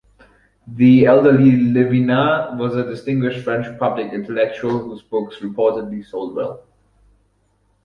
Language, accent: English, German